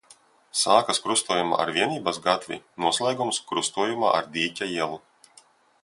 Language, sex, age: Latvian, male, 30-39